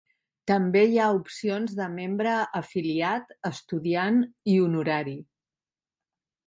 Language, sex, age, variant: Catalan, female, 60-69, Central